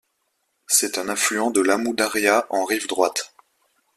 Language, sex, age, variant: French, male, 19-29, Français de métropole